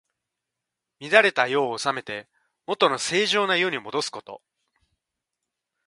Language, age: Japanese, 30-39